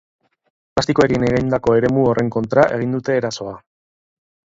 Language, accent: Basque, Mendebalekoa (Araba, Bizkaia, Gipuzkoako mendebaleko herri batzuk)